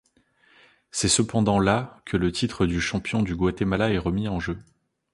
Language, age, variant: French, 19-29, Français de métropole